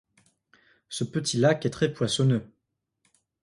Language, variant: French, Français de métropole